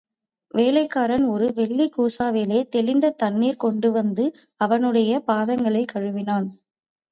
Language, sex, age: Tamil, female, 19-29